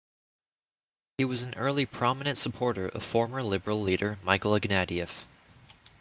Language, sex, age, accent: English, male, 30-39, United States English